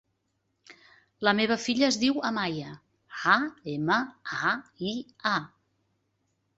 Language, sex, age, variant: Catalan, female, 60-69, Central